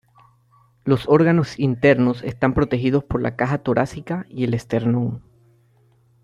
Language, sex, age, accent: Spanish, male, 30-39, América central